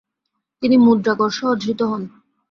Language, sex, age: Bengali, female, 19-29